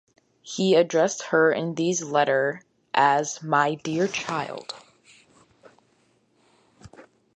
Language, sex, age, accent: English, female, under 19, United States English